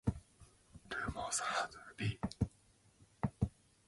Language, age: English, 19-29